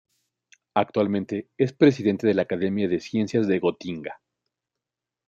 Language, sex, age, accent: Spanish, male, 30-39, México